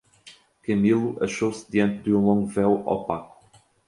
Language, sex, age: Portuguese, male, 40-49